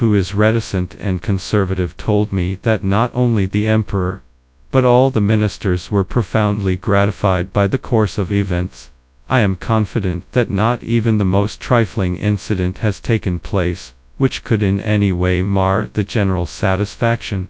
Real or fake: fake